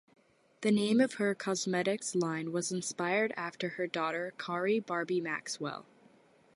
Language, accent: English, United States English